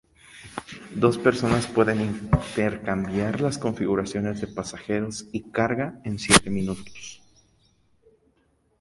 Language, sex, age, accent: Spanish, male, 19-29, México